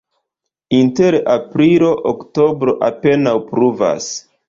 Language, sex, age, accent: Esperanto, male, 30-39, Internacia